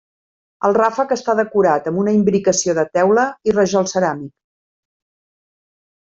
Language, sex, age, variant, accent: Catalan, female, 50-59, Central, central